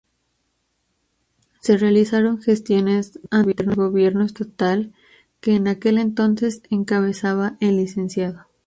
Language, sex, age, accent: Spanish, female, 19-29, México